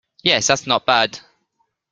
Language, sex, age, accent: English, male, under 19, England English